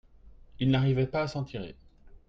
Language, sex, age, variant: French, male, 30-39, Français de métropole